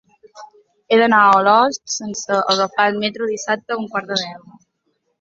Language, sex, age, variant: Catalan, female, 19-29, Balear